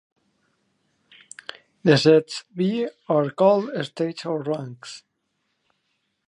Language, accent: English, United States English